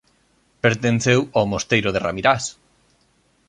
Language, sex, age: Galician, male, 30-39